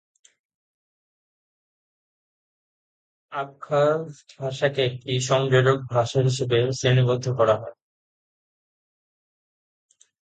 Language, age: Bengali, 19-29